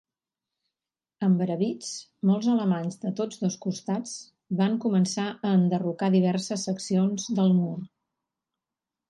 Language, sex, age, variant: Catalan, female, 50-59, Central